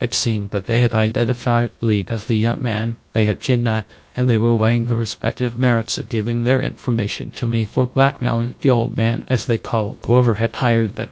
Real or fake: fake